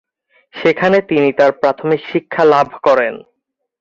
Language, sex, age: Bengali, male, under 19